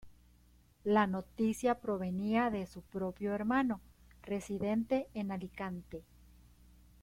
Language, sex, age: Spanish, female, 40-49